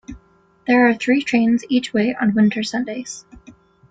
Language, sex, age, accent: English, female, 19-29, United States English